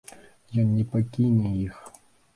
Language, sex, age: Belarusian, male, 19-29